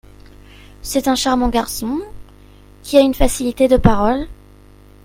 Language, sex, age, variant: French, female, under 19, Français de métropole